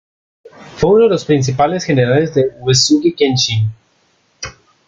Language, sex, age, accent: Spanish, male, 19-29, Andino-Pacífico: Colombia, Perú, Ecuador, oeste de Bolivia y Venezuela andina